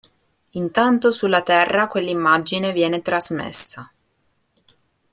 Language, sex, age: Italian, female, 19-29